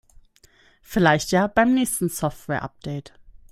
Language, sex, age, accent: German, female, 19-29, Deutschland Deutsch